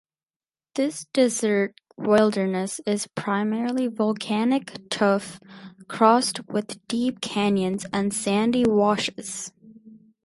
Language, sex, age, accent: English, female, under 19, United States English